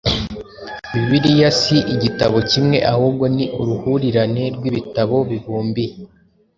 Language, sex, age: Kinyarwanda, male, 19-29